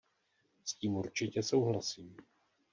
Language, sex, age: Czech, male, 40-49